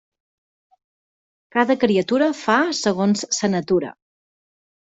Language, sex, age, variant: Catalan, female, 30-39, Central